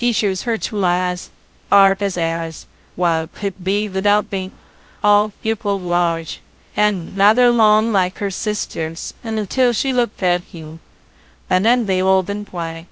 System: TTS, VITS